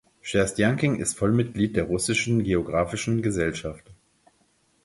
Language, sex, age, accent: German, male, 50-59, Deutschland Deutsch